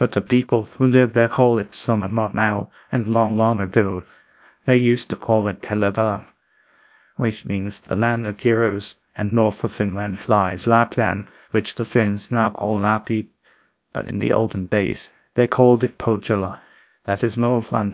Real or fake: fake